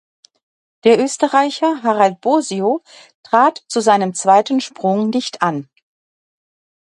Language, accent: German, Deutschland Deutsch